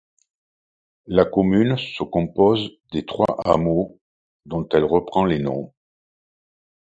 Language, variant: French, Français de métropole